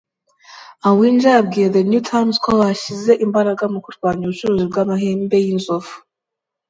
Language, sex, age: Kinyarwanda, female, 19-29